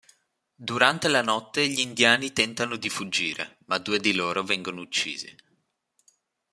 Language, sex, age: Italian, male, under 19